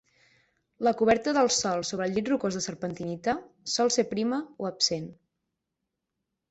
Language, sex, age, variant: Catalan, female, 19-29, Central